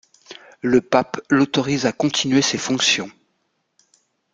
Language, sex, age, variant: French, female, 50-59, Français de métropole